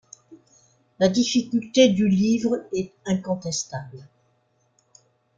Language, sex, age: French, female, 60-69